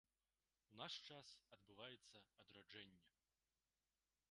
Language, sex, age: Belarusian, male, 19-29